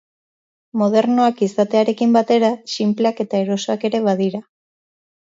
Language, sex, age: Basque, female, 30-39